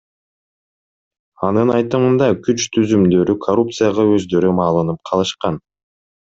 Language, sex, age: Kyrgyz, male, 19-29